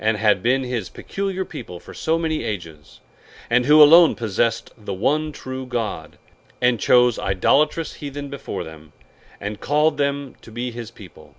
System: none